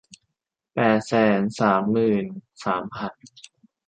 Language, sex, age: Thai, male, under 19